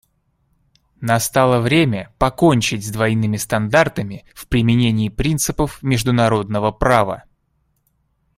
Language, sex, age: Russian, male, 19-29